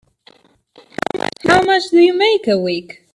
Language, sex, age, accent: English, female, 19-29, United States English